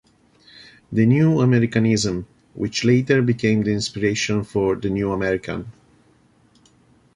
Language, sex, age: English, male, 40-49